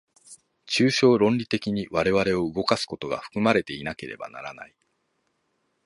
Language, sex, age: Japanese, male, 40-49